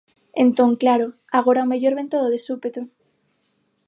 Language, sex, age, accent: Galician, female, under 19, Normativo (estándar); Neofalante